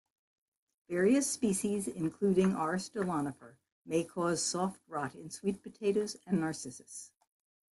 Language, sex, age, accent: English, female, 70-79, United States English